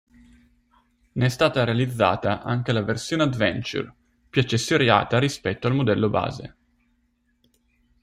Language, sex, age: Italian, male, 30-39